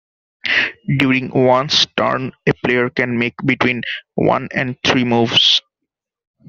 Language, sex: English, male